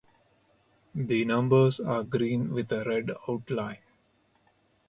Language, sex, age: English, male, 40-49